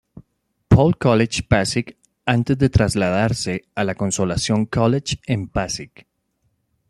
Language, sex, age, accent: Spanish, male, 30-39, Andino-Pacífico: Colombia, Perú, Ecuador, oeste de Bolivia y Venezuela andina